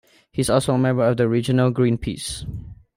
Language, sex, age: English, male, under 19